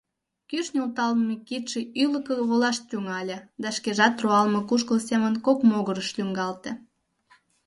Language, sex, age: Mari, female, under 19